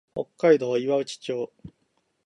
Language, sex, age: Japanese, male, 40-49